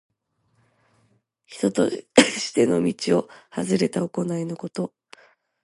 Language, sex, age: Japanese, female, 19-29